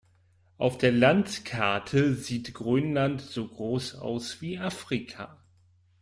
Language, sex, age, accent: German, male, 30-39, Deutschland Deutsch